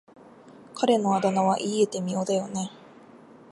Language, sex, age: Japanese, female, 19-29